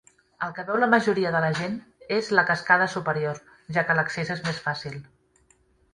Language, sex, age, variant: Catalan, female, 40-49, Central